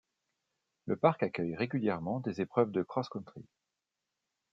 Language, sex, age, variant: French, male, 40-49, Français de métropole